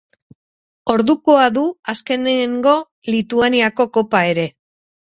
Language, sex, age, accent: Basque, female, 40-49, Mendebalekoa (Araba, Bizkaia, Gipuzkoako mendebaleko herri batzuk)